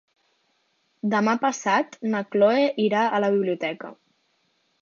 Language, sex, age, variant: Catalan, female, 19-29, Central